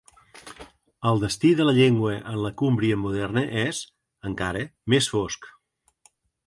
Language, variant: Catalan, Central